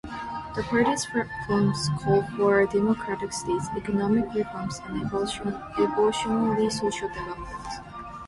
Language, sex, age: English, female, 19-29